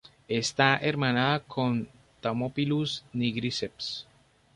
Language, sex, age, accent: Spanish, male, 30-39, Caribe: Cuba, Venezuela, Puerto Rico, República Dominicana, Panamá, Colombia caribeña, México caribeño, Costa del golfo de México